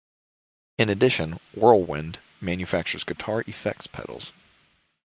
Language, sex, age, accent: English, male, 19-29, United States English